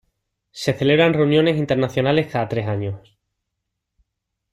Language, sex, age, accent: Spanish, male, 30-39, España: Sur peninsular (Andalucia, Extremadura, Murcia)